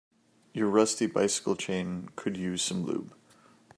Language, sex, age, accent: English, male, 30-39, United States English